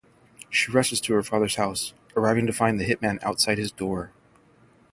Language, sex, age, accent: English, male, 40-49, United States English; Irish English